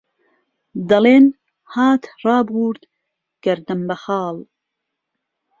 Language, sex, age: Central Kurdish, female, 30-39